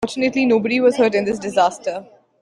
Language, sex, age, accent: English, female, 19-29, India and South Asia (India, Pakistan, Sri Lanka)